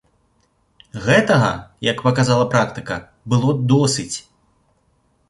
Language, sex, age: Belarusian, male, 30-39